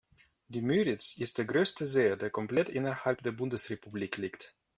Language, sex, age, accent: German, male, 40-49, Russisch Deutsch